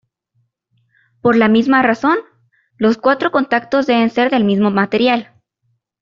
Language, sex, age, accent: Spanish, female, under 19, América central